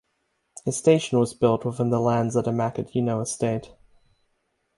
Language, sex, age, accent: English, male, 19-29, United States English; England English